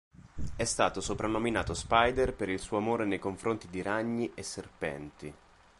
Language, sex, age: Italian, male, 19-29